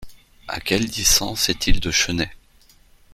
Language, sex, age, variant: French, male, 40-49, Français de métropole